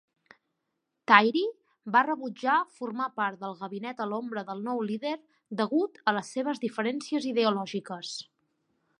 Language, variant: Catalan, Nord-Occidental